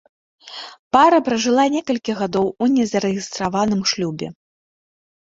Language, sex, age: Belarusian, female, 30-39